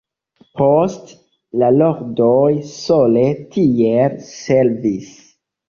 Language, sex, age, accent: Esperanto, male, 19-29, Internacia